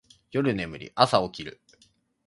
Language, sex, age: Japanese, male, 19-29